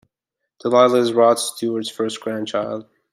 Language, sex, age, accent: English, male, 19-29, United States English